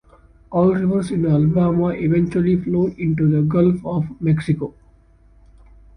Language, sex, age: English, male, 19-29